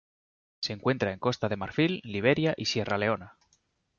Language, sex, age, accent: Spanish, male, 30-39, España: Norte peninsular (Asturias, Castilla y León, Cantabria, País Vasco, Navarra, Aragón, La Rioja, Guadalajara, Cuenca)